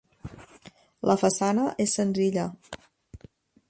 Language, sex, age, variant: Catalan, female, 19-29, Central